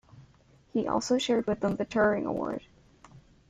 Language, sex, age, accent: English, female, under 19, United States English